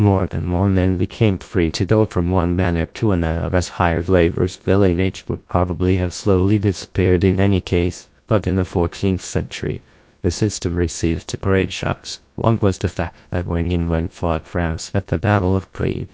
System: TTS, GlowTTS